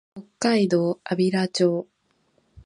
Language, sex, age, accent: Japanese, female, 19-29, 標準語